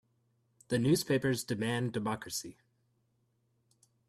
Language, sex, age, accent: English, male, 19-29, United States English